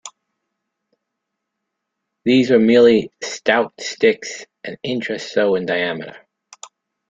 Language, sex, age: English, male, 50-59